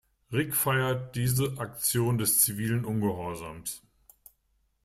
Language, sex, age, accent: German, male, 60-69, Deutschland Deutsch